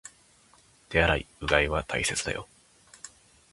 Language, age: Japanese, 19-29